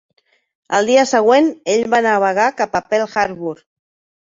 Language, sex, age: Catalan, female, 50-59